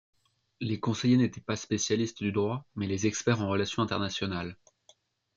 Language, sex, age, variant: French, male, under 19, Français de métropole